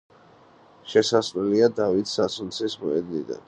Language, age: Georgian, 19-29